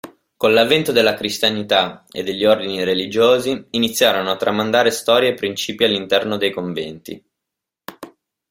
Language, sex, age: Italian, male, 19-29